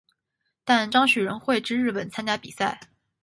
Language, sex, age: Chinese, female, 19-29